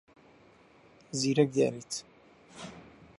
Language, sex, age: Central Kurdish, male, 19-29